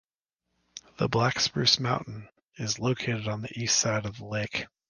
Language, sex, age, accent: English, male, 30-39, United States English